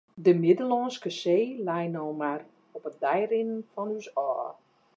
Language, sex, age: Western Frisian, female, 40-49